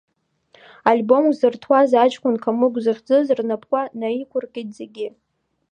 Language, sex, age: Abkhazian, female, 19-29